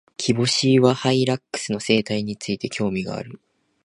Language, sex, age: Japanese, male, 19-29